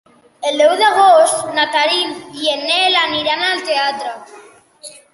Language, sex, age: Catalan, male, under 19